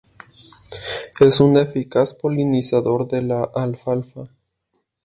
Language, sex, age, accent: Spanish, male, 19-29, México